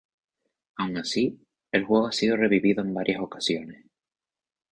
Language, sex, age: Spanish, male, 19-29